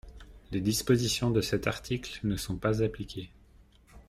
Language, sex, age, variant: French, male, 30-39, Français de métropole